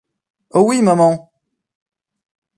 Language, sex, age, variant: French, male, 19-29, Français de métropole